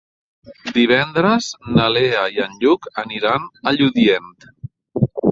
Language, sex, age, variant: Catalan, male, 40-49, Central